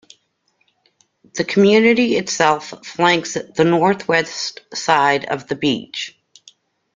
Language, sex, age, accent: English, female, 50-59, United States English